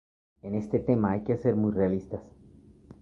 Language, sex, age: Spanish, male, 30-39